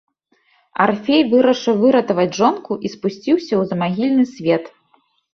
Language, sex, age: Belarusian, female, 30-39